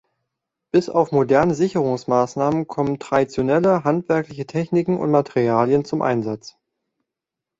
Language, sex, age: German, male, 19-29